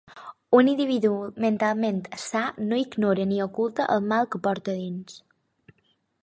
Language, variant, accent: Catalan, Balear, mallorquí